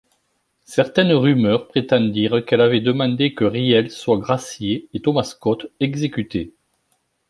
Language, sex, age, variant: French, male, 60-69, Français de métropole